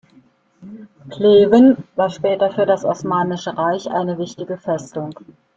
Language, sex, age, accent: German, female, 50-59, Deutschland Deutsch